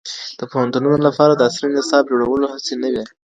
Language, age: Pashto, 30-39